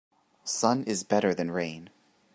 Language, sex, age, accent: English, male, 19-29, United States English